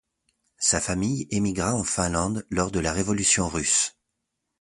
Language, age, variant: French, 30-39, Français de métropole